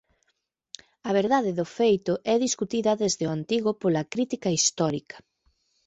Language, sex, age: Galician, female, 30-39